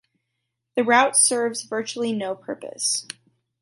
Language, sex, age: English, female, under 19